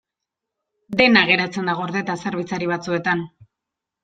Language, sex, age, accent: Basque, female, 19-29, Erdialdekoa edo Nafarra (Gipuzkoa, Nafarroa)